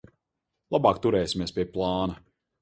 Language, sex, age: Latvian, male, 40-49